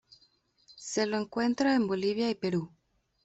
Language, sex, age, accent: Spanish, female, 19-29, México